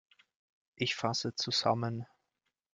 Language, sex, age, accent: German, male, 19-29, Deutschland Deutsch